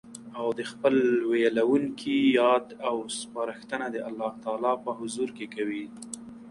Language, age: Pashto, 19-29